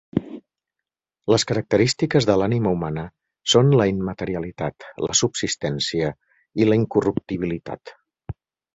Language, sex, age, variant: Catalan, male, 40-49, Central